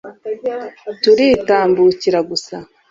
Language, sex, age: Kinyarwanda, female, 19-29